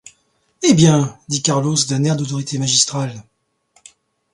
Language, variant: French, Français de métropole